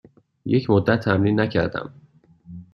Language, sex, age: Persian, male, 19-29